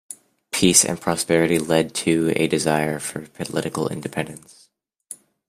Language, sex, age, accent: English, male, under 19, United States English